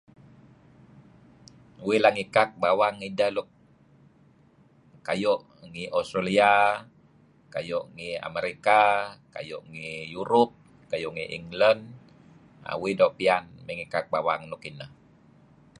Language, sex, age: Kelabit, male, 50-59